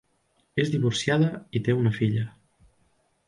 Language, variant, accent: Catalan, Central, Barcelona